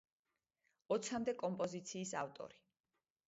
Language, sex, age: Georgian, female, 30-39